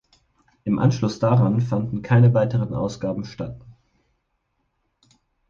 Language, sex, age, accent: German, male, 19-29, Deutschland Deutsch